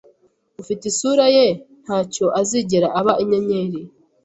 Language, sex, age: Kinyarwanda, female, 19-29